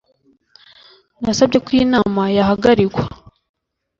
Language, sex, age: Kinyarwanda, female, under 19